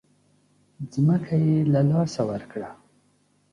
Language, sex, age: Pashto, male, 19-29